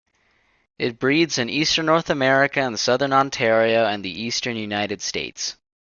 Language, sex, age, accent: English, male, under 19, United States English